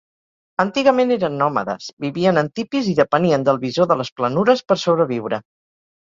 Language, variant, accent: Catalan, Central, central